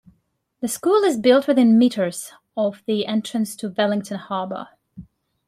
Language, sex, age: English, female, 19-29